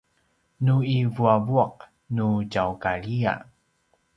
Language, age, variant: Paiwan, 30-39, pinayuanan a kinaikacedasan (東排灣語)